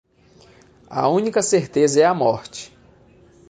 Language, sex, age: Portuguese, male, 40-49